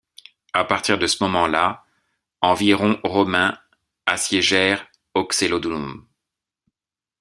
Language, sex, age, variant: French, male, 50-59, Français de métropole